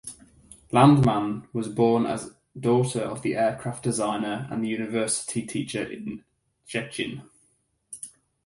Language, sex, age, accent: English, male, 19-29, England English